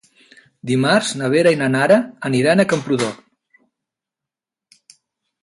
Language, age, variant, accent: Catalan, 60-69, Central, central